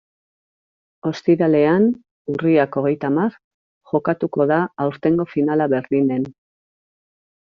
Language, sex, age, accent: Basque, female, 40-49, Erdialdekoa edo Nafarra (Gipuzkoa, Nafarroa)